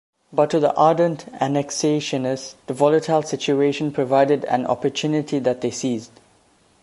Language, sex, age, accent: English, male, under 19, Southern African (South Africa, Zimbabwe, Namibia)